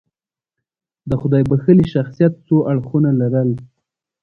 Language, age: Pashto, 30-39